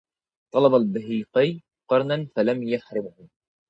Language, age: Arabic, under 19